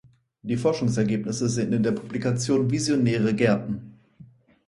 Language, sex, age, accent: German, male, 19-29, Deutschland Deutsch